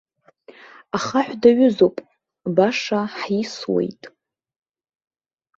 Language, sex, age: Abkhazian, female, 19-29